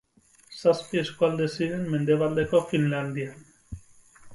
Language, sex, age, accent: Basque, male, 30-39, Mendebalekoa (Araba, Bizkaia, Gipuzkoako mendebaleko herri batzuk)